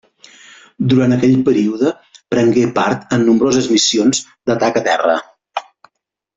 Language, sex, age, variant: Catalan, male, 50-59, Central